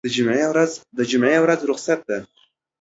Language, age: Pashto, under 19